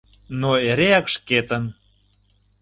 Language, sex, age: Mari, male, 60-69